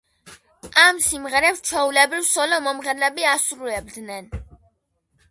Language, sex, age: Georgian, female, under 19